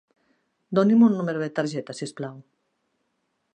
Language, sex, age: Catalan, female, 50-59